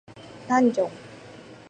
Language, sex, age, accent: Japanese, female, 19-29, 標準語